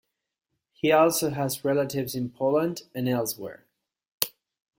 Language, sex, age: English, male, 30-39